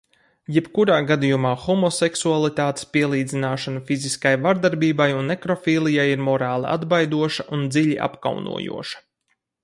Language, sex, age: Latvian, male, 30-39